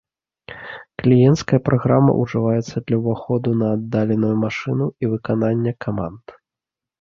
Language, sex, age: Belarusian, male, 40-49